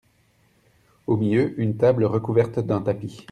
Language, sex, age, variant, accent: French, male, 30-39, Français d'Europe, Français de Belgique